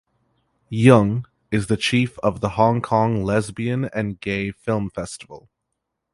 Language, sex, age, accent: English, male, 19-29, Canadian English